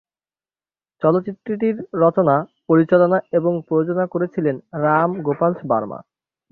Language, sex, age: Bengali, male, 19-29